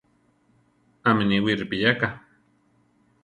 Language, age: Central Tarahumara, 30-39